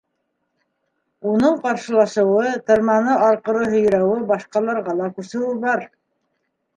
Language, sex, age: Bashkir, female, 60-69